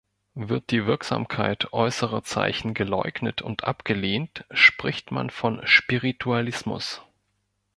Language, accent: German, Deutschland Deutsch